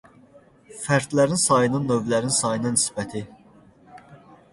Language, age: Azerbaijani, 19-29